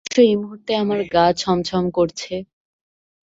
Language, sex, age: Bengali, female, 19-29